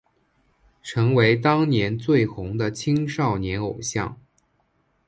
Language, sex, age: Chinese, male, 19-29